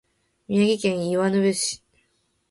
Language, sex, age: Japanese, female, 19-29